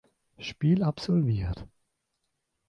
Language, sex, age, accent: German, male, 19-29, Deutschland Deutsch